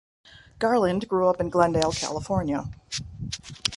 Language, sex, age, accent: English, female, 30-39, United States English